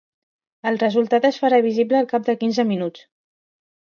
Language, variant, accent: Catalan, Central, central